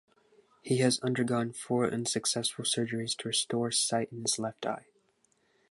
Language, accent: English, India and South Asia (India, Pakistan, Sri Lanka)